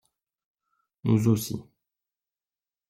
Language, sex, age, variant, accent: French, male, 40-49, Français d'Europe, Français de Suisse